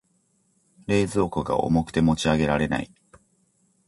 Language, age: Japanese, 40-49